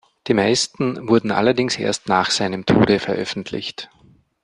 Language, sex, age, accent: German, male, 40-49, Österreichisches Deutsch